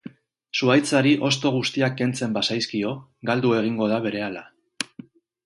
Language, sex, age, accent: Basque, male, 30-39, Mendebalekoa (Araba, Bizkaia, Gipuzkoako mendebaleko herri batzuk)